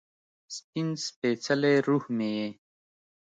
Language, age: Pashto, 30-39